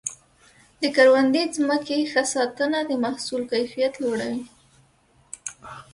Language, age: Pashto, 30-39